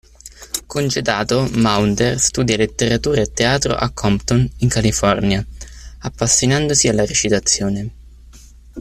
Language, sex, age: Italian, male, 19-29